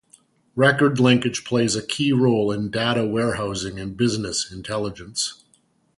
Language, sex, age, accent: English, male, 40-49, Canadian English